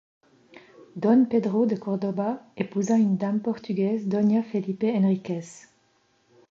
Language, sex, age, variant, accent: French, female, 40-49, Français d'Europe, Français de Suisse